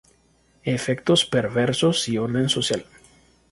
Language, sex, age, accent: Spanish, male, 30-39, América central